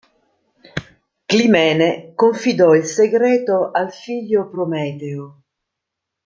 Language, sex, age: Italian, female, 50-59